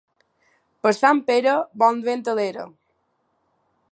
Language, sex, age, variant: Catalan, female, under 19, Balear